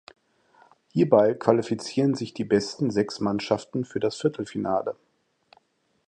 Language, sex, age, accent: German, male, 40-49, Deutschland Deutsch